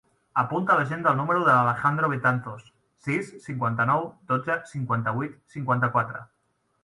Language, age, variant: Catalan, 19-29, Central